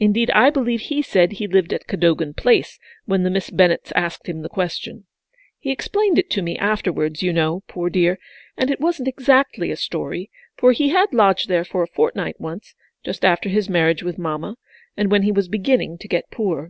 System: none